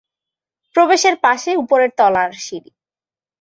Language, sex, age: Bengali, female, 19-29